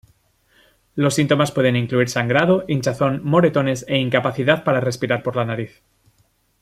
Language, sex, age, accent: Spanish, male, 19-29, España: Norte peninsular (Asturias, Castilla y León, Cantabria, País Vasco, Navarra, Aragón, La Rioja, Guadalajara, Cuenca)